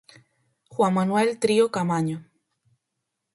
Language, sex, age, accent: Galician, female, 19-29, Normativo (estándar)